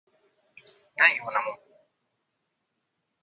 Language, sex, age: Japanese, male, 30-39